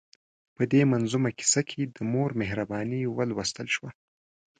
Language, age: Pashto, 19-29